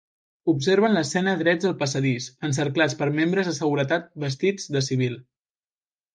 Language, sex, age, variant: Catalan, male, under 19, Central